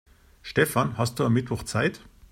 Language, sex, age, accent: German, male, 50-59, Deutschland Deutsch